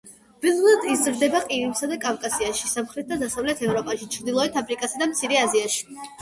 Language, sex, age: Georgian, female, 19-29